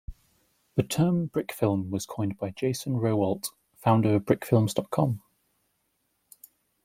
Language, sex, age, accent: English, male, 19-29, England English